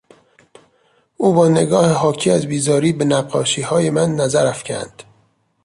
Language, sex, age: Persian, male, 30-39